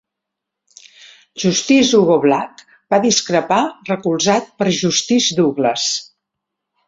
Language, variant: Catalan, Central